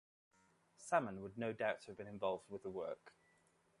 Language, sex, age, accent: English, male, 30-39, England English